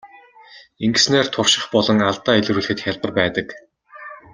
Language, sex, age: Mongolian, male, 30-39